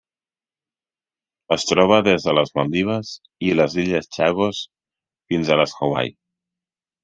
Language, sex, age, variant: Catalan, male, 30-39, Central